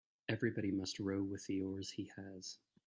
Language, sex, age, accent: English, male, 30-39, Irish English